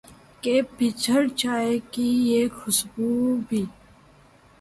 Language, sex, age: Urdu, female, 19-29